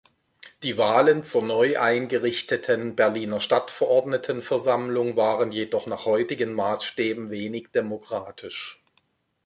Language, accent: German, Deutschland Deutsch